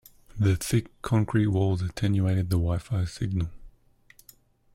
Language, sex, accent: English, male, Australian English